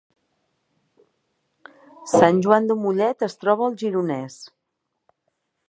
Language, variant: Catalan, Nord-Occidental